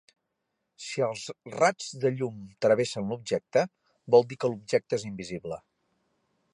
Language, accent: Catalan, tarragoní